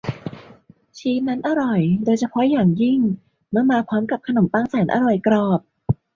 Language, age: Thai, 19-29